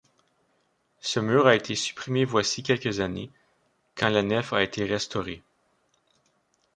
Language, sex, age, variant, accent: French, male, 30-39, Français d'Amérique du Nord, Français du Canada